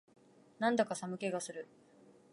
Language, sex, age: Japanese, female, 19-29